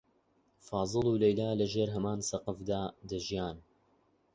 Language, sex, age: Central Kurdish, male, under 19